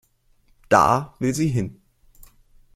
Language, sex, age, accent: German, male, 19-29, Deutschland Deutsch